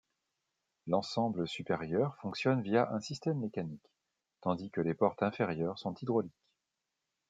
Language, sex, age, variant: French, male, 40-49, Français de métropole